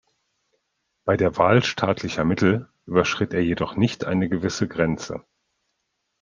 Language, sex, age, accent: German, male, 40-49, Deutschland Deutsch